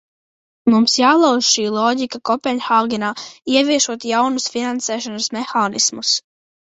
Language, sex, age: Latvian, female, under 19